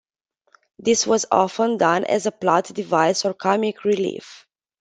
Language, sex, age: English, female, 19-29